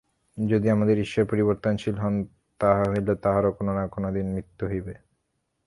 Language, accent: Bengali, প্রমিত; চলিত